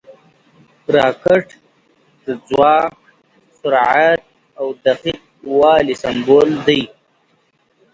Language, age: Pashto, 19-29